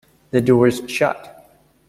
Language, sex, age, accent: English, male, 19-29, United States English